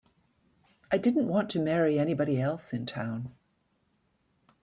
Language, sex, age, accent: English, female, 60-69, Canadian English